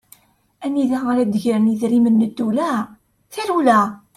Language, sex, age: Kabyle, female, 40-49